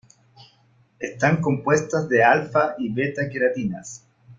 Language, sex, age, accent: Spanish, male, 40-49, España: Norte peninsular (Asturias, Castilla y León, Cantabria, País Vasco, Navarra, Aragón, La Rioja, Guadalajara, Cuenca)